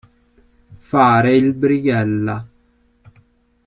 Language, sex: Italian, male